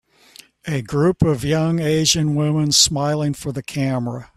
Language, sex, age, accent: English, male, 70-79, United States English